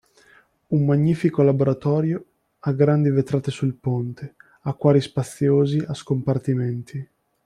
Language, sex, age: Italian, male, 19-29